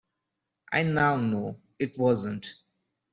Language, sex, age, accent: English, male, 19-29, India and South Asia (India, Pakistan, Sri Lanka)